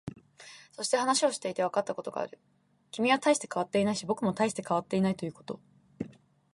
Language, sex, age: Japanese, female, 19-29